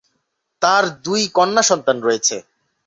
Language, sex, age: Bengali, male, 19-29